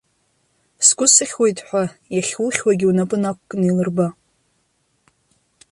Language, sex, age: Abkhazian, female, 30-39